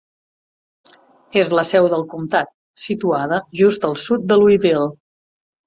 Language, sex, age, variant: Catalan, female, 40-49, Central